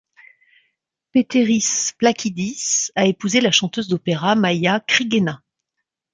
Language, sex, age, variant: French, female, 50-59, Français de métropole